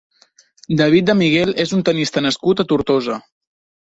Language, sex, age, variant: Catalan, male, under 19, Central